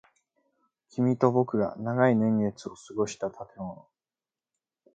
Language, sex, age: Japanese, male, 19-29